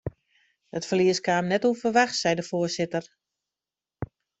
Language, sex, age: Western Frisian, female, 50-59